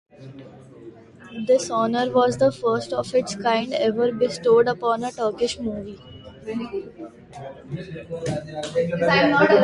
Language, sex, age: English, female, under 19